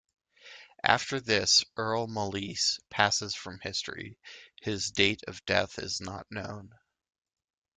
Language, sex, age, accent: English, male, 30-39, United States English